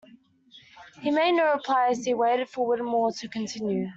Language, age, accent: English, under 19, Australian English